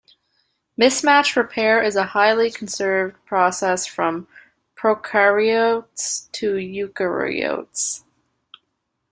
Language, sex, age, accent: English, female, 19-29, Canadian English